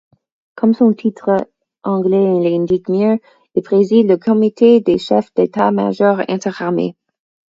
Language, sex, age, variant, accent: French, female, 19-29, Français d'Amérique du Nord, Français du Canada